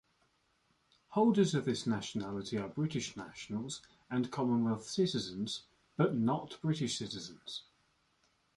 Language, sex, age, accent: English, male, 30-39, England English